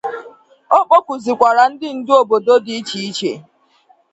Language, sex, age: Igbo, female, 19-29